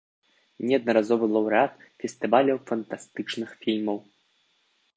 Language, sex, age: Belarusian, male, 19-29